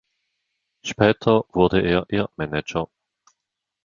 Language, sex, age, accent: German, male, 50-59, Schweizerdeutsch